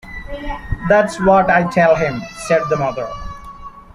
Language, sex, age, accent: English, male, 30-39, India and South Asia (India, Pakistan, Sri Lanka)